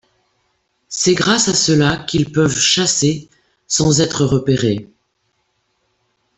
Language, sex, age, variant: French, female, 60-69, Français de métropole